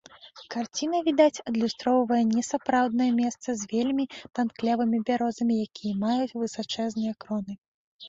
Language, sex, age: Belarusian, female, under 19